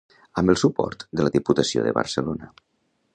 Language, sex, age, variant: Catalan, male, 60-69, Nord-Occidental